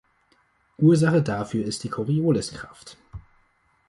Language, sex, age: German, male, 19-29